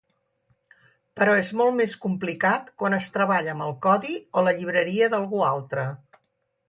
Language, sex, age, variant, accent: Catalan, female, 60-69, Central, central